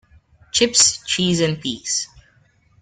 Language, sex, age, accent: English, male, 19-29, Filipino